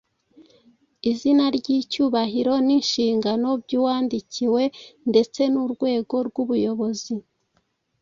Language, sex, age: Kinyarwanda, female, 30-39